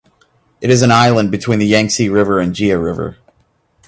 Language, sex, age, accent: English, male, 30-39, United States English